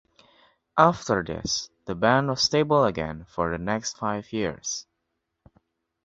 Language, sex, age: English, male, under 19